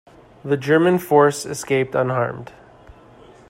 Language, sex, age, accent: English, male, 30-39, Canadian English